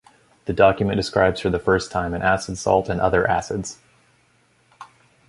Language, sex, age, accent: English, male, 30-39, United States English